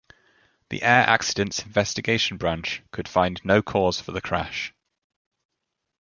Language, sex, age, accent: English, male, 19-29, England English